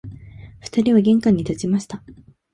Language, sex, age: Japanese, female, 19-29